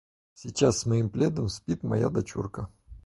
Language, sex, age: Russian, male, 30-39